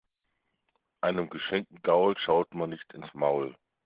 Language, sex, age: German, male, 40-49